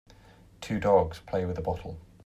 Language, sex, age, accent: English, male, 30-39, England English